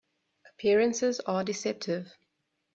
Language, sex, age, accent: English, female, 30-39, Southern African (South Africa, Zimbabwe, Namibia)